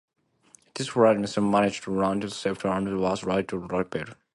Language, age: English, 19-29